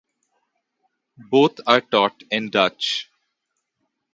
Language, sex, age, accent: English, male, 19-29, India and South Asia (India, Pakistan, Sri Lanka)